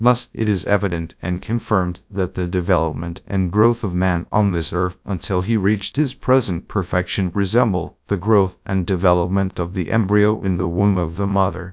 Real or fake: fake